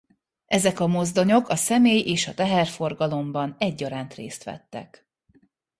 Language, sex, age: Hungarian, female, 30-39